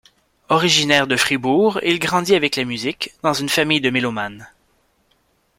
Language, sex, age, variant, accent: French, male, 19-29, Français d'Amérique du Nord, Français du Canada